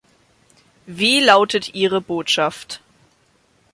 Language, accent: German, Deutschland Deutsch